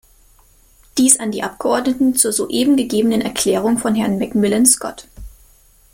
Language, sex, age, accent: German, female, 19-29, Deutschland Deutsch